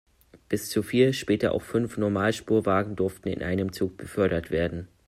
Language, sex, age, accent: German, male, under 19, Deutschland Deutsch